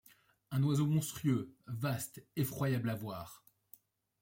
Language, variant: French, Français de métropole